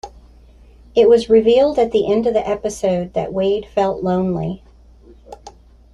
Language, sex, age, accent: English, female, 40-49, United States English